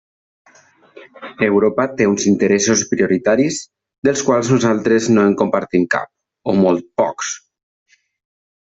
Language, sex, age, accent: Catalan, male, 30-39, valencià